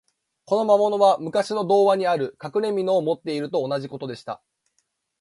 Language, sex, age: Japanese, male, 19-29